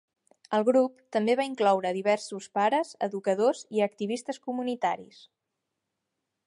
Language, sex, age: Catalan, female, under 19